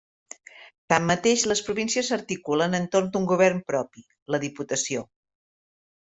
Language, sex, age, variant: Catalan, female, 40-49, Central